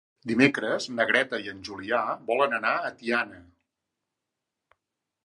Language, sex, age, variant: Catalan, male, 40-49, Central